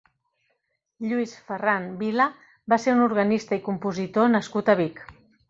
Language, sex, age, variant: Catalan, female, 50-59, Central